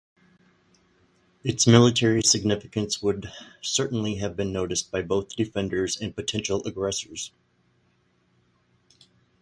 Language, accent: English, United States English